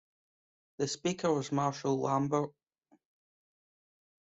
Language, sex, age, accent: English, male, 19-29, Scottish English